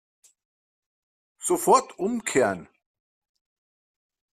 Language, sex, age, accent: German, male, 40-49, Deutschland Deutsch